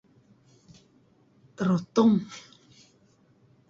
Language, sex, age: Kelabit, female, 50-59